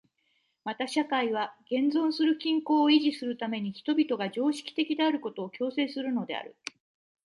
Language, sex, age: Japanese, female, 50-59